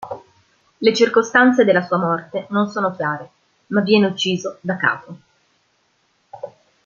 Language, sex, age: Italian, female, 19-29